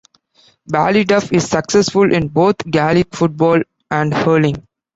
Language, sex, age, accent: English, male, 19-29, India and South Asia (India, Pakistan, Sri Lanka)